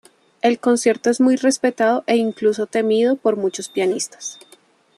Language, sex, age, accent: Spanish, female, 30-39, Caribe: Cuba, Venezuela, Puerto Rico, República Dominicana, Panamá, Colombia caribeña, México caribeño, Costa del golfo de México